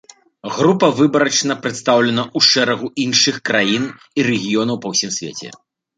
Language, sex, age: Belarusian, male, 40-49